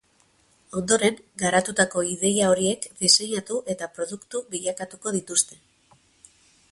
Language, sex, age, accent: Basque, female, 40-49, Mendebalekoa (Araba, Bizkaia, Gipuzkoako mendebaleko herri batzuk)